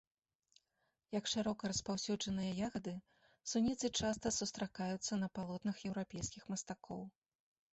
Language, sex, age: Belarusian, female, 40-49